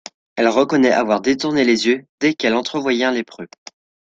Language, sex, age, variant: French, male, under 19, Français de métropole